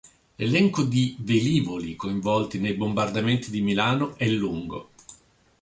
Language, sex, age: Italian, male, 50-59